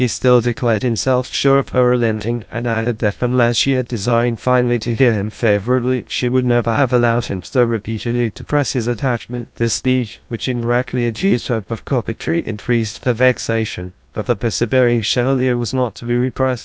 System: TTS, GlowTTS